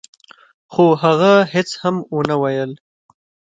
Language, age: Pashto, 19-29